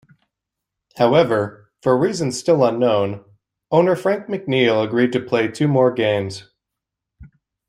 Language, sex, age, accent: English, male, 19-29, United States English